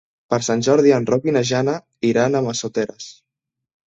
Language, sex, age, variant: Catalan, male, 19-29, Central